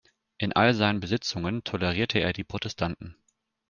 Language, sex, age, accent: German, male, 19-29, Deutschland Deutsch